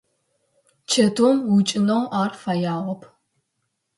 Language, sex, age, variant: Adyghe, female, 30-39, Адыгабзэ (Кирил, пстэумэ зэдыряе)